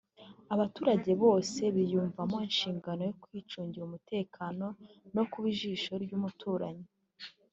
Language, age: Kinyarwanda, 19-29